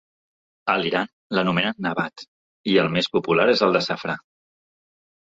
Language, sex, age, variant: Catalan, male, 40-49, Central